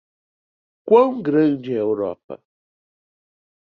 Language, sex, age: Portuguese, male, 40-49